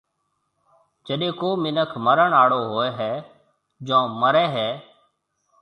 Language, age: Marwari (Pakistan), 30-39